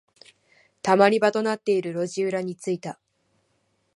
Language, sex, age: Japanese, female, 19-29